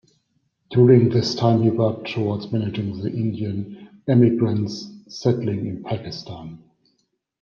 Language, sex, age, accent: English, male, 30-39, United States English